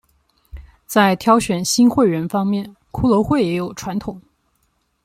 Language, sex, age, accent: Chinese, female, 19-29, 出生地：江西省